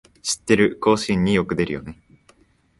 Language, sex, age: Japanese, male, 19-29